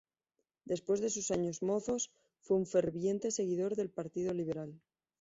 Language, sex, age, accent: Spanish, female, 19-29, España: Centro-Sur peninsular (Madrid, Toledo, Castilla-La Mancha)